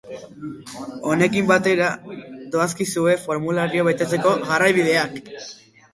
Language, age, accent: Basque, 19-29, Erdialdekoa edo Nafarra (Gipuzkoa, Nafarroa)